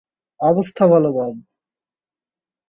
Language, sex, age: Bengali, male, 19-29